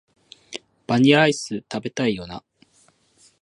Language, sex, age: Japanese, male, 30-39